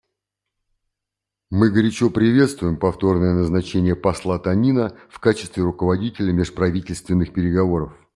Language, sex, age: Russian, male, 50-59